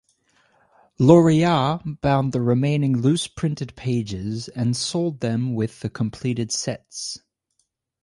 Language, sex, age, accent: English, male, 19-29, United States English